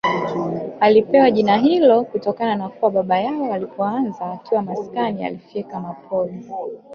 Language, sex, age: Swahili, female, 19-29